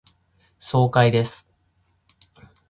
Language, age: Japanese, 19-29